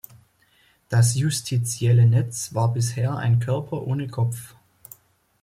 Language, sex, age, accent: German, male, 19-29, Deutschland Deutsch